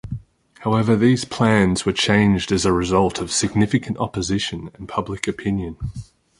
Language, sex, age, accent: English, male, 30-39, Australian English